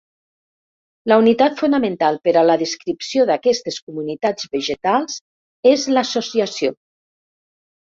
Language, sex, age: Catalan, female, 60-69